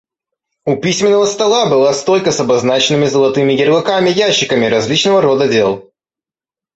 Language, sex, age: Russian, male, under 19